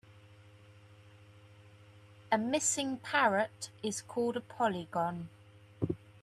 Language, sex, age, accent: English, female, 30-39, England English